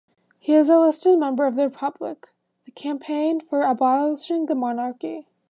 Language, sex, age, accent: English, female, under 19, United States English